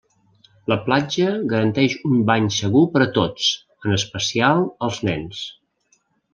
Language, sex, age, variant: Catalan, male, 60-69, Central